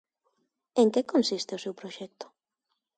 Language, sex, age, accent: Galician, female, 19-29, Normativo (estándar)